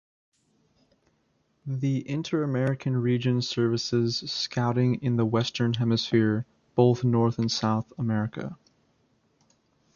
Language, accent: English, United States English